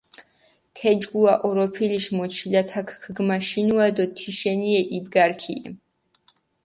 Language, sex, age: Mingrelian, female, 19-29